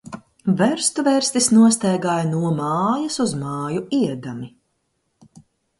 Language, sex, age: Latvian, female, 40-49